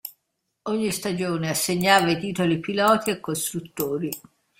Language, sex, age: Italian, female, 60-69